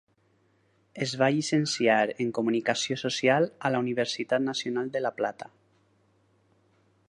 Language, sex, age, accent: Catalan, male, 19-29, valencià